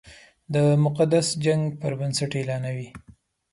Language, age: Pashto, 19-29